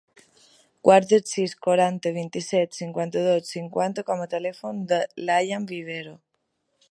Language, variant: Catalan, Balear